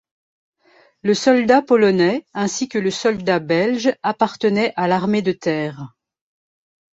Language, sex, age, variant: French, female, 50-59, Français de métropole